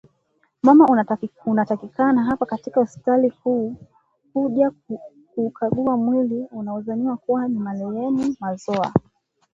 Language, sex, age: Swahili, female, 19-29